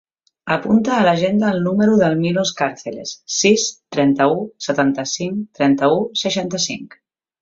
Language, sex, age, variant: Catalan, female, 40-49, Central